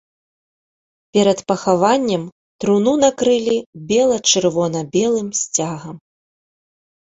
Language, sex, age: Belarusian, female, 30-39